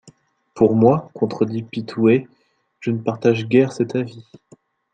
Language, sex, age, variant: French, male, 19-29, Français de métropole